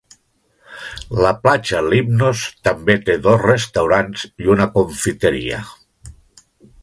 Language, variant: Catalan, Nord-Occidental